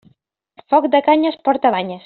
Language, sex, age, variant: Catalan, female, 19-29, Central